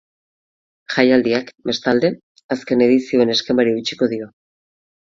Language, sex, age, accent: Basque, female, 40-49, Mendebalekoa (Araba, Bizkaia, Gipuzkoako mendebaleko herri batzuk)